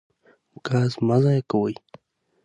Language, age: Pashto, 19-29